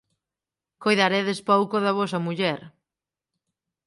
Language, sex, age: Galician, female, 30-39